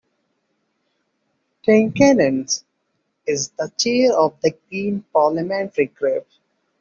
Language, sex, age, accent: English, male, 30-39, India and South Asia (India, Pakistan, Sri Lanka)